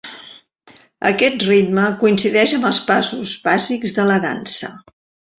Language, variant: Catalan, Central